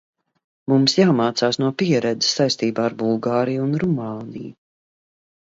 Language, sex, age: Latvian, female, 50-59